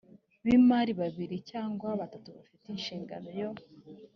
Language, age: Kinyarwanda, 19-29